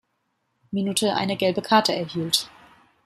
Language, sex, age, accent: German, female, 30-39, Deutschland Deutsch